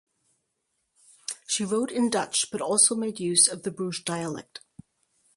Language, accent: English, United States English